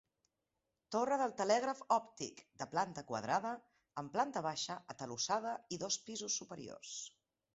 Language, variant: Catalan, Central